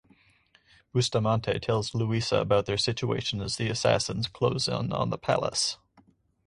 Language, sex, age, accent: English, male, under 19, United States English